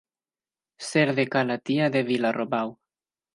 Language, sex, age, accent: Catalan, male, 19-29, valencià